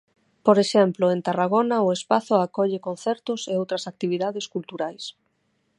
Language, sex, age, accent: Galician, female, 30-39, Normativo (estándar); Neofalante